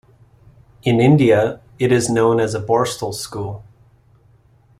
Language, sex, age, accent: English, male, 30-39, Canadian English